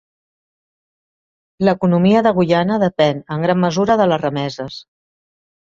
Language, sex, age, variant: Catalan, female, 50-59, Central